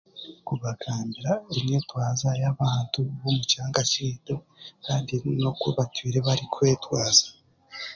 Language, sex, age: Chiga, male, 30-39